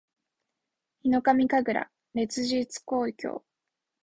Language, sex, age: Japanese, female, 19-29